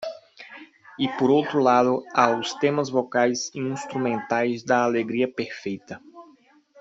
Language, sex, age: Portuguese, male, 19-29